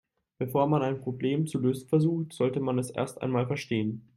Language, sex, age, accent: German, male, 19-29, Deutschland Deutsch